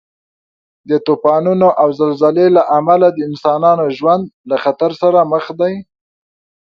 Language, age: Pashto, 19-29